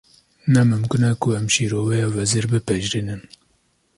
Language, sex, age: Kurdish, male, 30-39